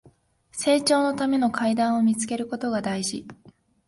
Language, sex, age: Japanese, female, 19-29